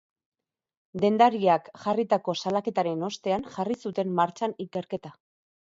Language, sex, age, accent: Basque, female, 40-49, Mendebalekoa (Araba, Bizkaia, Gipuzkoako mendebaleko herri batzuk)